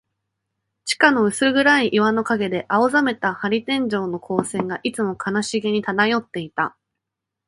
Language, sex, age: Japanese, female, 19-29